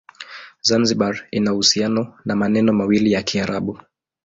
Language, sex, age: Swahili, male, 19-29